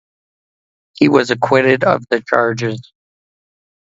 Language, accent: English, Canadian English